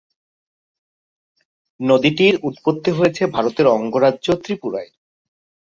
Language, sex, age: Bengali, male, 30-39